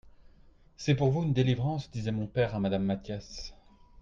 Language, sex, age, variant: French, male, 30-39, Français de métropole